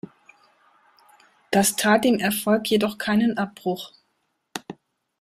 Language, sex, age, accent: German, female, 40-49, Deutschland Deutsch